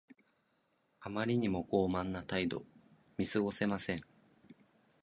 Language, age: Japanese, 19-29